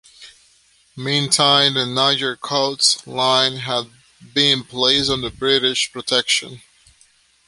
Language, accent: English, United States English